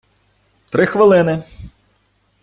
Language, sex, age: Ukrainian, male, 40-49